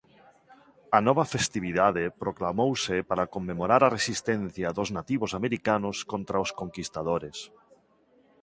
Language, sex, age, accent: Galician, male, 50-59, Neofalante